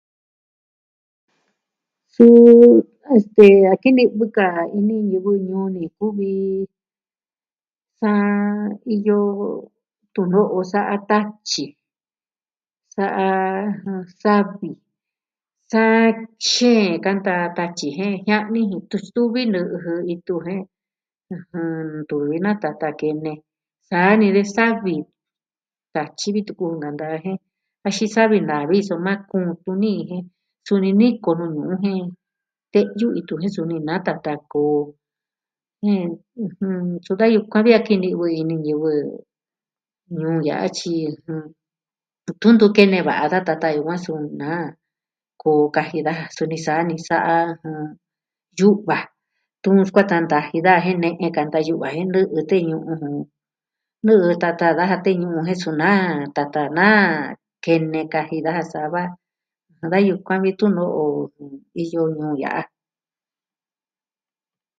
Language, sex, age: Southwestern Tlaxiaco Mixtec, female, 60-69